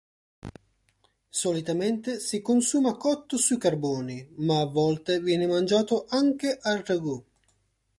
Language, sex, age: Italian, male, 19-29